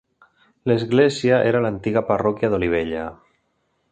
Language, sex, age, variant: Catalan, male, 40-49, Central